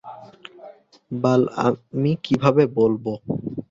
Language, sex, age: Bengali, male, 19-29